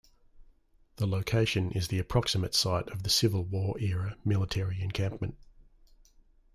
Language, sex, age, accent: English, male, 40-49, Australian English